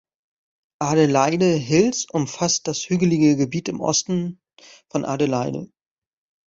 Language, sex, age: German, male, 30-39